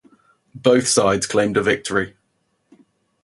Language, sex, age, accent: English, male, 19-29, England English